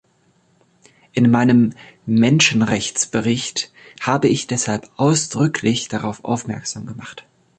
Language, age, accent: German, 30-39, Deutschland Deutsch